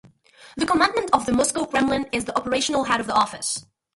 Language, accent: English, United States English